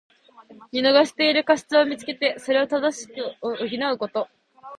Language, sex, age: Japanese, female, 19-29